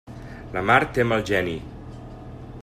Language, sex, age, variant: Catalan, male, 40-49, Nord-Occidental